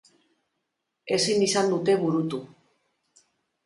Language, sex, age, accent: Basque, female, 50-59, Mendebalekoa (Araba, Bizkaia, Gipuzkoako mendebaleko herri batzuk)